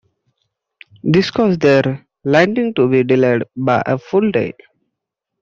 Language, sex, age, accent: English, male, 19-29, India and South Asia (India, Pakistan, Sri Lanka)